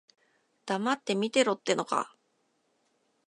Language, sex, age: Japanese, female, 40-49